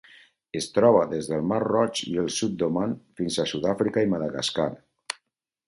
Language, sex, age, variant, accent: Catalan, male, 50-59, Valencià meridional, valencià